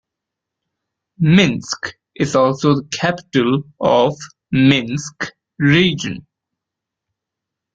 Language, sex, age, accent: English, male, 19-29, India and South Asia (India, Pakistan, Sri Lanka)